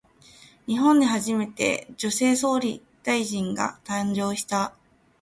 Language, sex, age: Japanese, female, 19-29